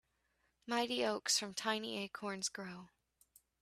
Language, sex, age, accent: English, female, 19-29, United States English